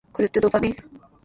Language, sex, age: Japanese, female, under 19